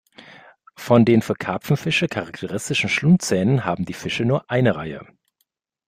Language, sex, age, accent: German, male, 40-49, Deutschland Deutsch